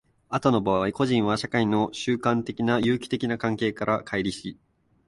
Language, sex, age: Japanese, male, 19-29